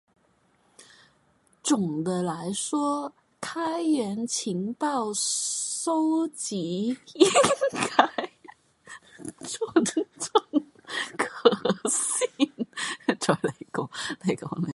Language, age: Chinese, 19-29